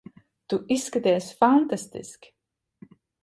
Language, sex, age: Latvian, female, 30-39